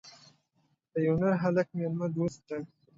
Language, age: Pashto, 19-29